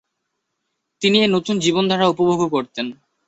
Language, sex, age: Bengali, male, 19-29